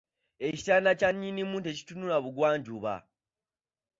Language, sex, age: Ganda, male, 19-29